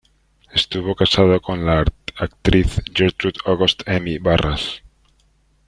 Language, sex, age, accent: Spanish, male, 40-49, España: Centro-Sur peninsular (Madrid, Toledo, Castilla-La Mancha)